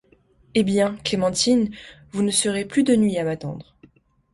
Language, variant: French, Français de métropole